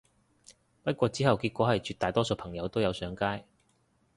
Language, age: Cantonese, 30-39